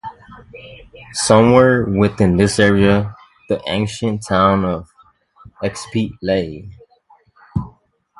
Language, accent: English, United States English